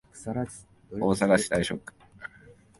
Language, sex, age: Japanese, male, 19-29